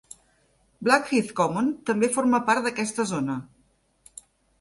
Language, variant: Catalan, Central